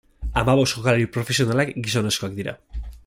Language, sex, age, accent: Basque, male, 19-29, Erdialdekoa edo Nafarra (Gipuzkoa, Nafarroa)